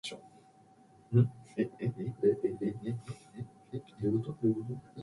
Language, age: English, 19-29